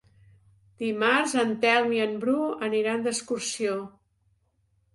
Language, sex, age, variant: Catalan, female, 60-69, Central